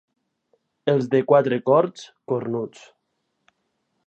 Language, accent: Catalan, Lleida